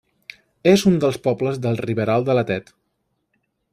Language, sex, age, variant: Catalan, male, 19-29, Central